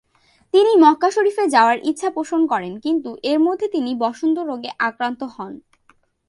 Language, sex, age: Bengali, female, 19-29